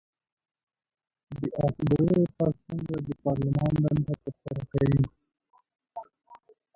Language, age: Pashto, 19-29